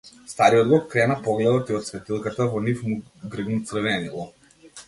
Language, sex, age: Macedonian, male, 19-29